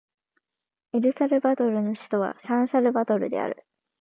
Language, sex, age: Japanese, female, under 19